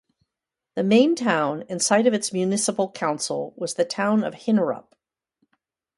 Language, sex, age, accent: English, female, 60-69, United States English